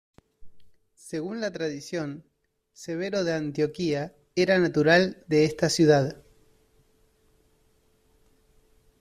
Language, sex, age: Spanish, male, 30-39